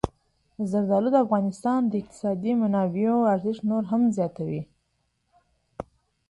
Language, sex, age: Pashto, female, 19-29